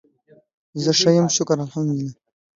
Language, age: Pashto, 19-29